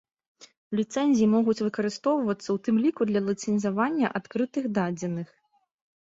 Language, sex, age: Belarusian, female, 19-29